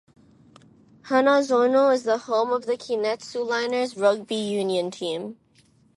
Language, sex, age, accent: English, female, under 19, United States English